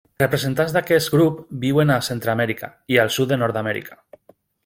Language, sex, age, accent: Catalan, male, 40-49, valencià